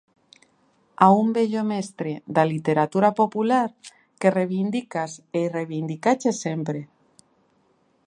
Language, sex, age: Galician, female, 40-49